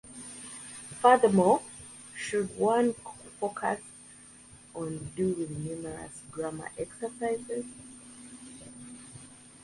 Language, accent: English, United States English